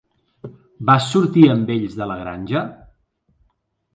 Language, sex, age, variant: Catalan, male, 40-49, Central